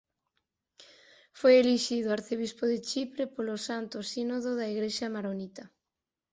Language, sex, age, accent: Galician, female, 30-39, Normativo (estándar)